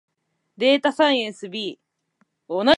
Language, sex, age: Japanese, female, 19-29